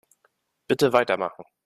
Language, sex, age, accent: German, male, 19-29, Deutschland Deutsch